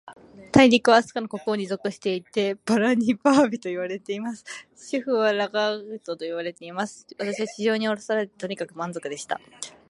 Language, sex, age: Japanese, female, 19-29